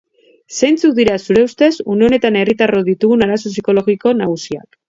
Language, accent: Basque, Mendebalekoa (Araba, Bizkaia, Gipuzkoako mendebaleko herri batzuk)